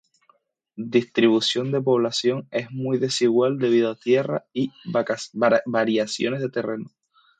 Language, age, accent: Spanish, 19-29, España: Islas Canarias